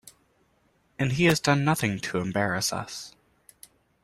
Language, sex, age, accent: English, male, 19-29, United States English